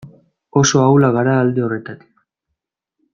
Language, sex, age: Basque, male, 19-29